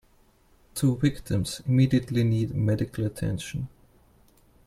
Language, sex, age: English, male, 19-29